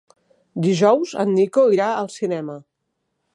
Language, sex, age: Catalan, female, 40-49